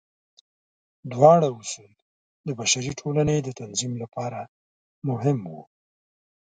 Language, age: Pashto, 60-69